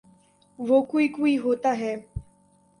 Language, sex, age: Urdu, female, 19-29